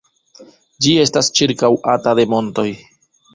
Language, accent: Esperanto, Internacia